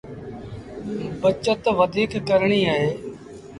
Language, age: Sindhi Bhil, 40-49